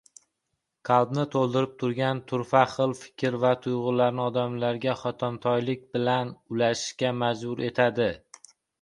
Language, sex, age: Uzbek, male, 19-29